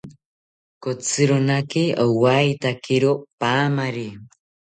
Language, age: South Ucayali Ashéninka, under 19